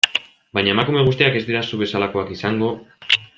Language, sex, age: Basque, male, 19-29